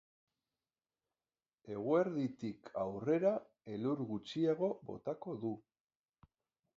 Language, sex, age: Basque, male, 40-49